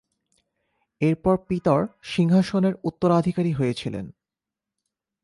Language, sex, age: Bengali, male, 19-29